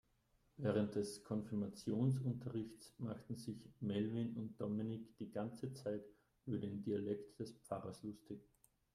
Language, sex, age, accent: German, male, 30-39, Österreichisches Deutsch